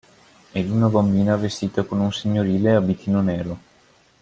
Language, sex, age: Italian, male, 19-29